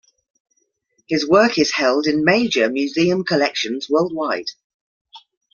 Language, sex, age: English, female, 30-39